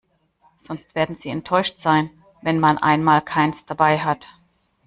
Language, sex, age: German, female, 40-49